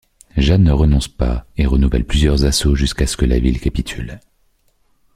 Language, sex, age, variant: French, male, 30-39, Français de métropole